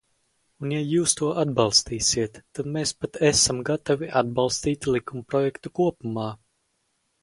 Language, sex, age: Latvian, male, under 19